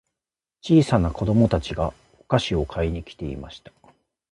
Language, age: Japanese, 30-39